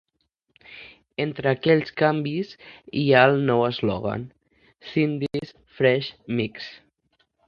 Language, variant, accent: Catalan, Central, central